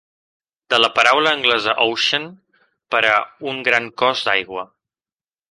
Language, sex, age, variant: Catalan, male, 30-39, Balear